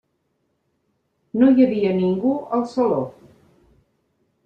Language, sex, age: Catalan, female, 70-79